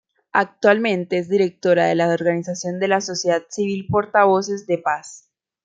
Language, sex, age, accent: Spanish, female, 19-29, Caribe: Cuba, Venezuela, Puerto Rico, República Dominicana, Panamá, Colombia caribeña, México caribeño, Costa del golfo de México